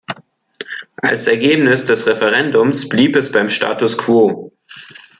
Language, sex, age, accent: German, male, under 19, Deutschland Deutsch